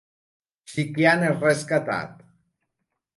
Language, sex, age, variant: Catalan, male, 40-49, Nord-Occidental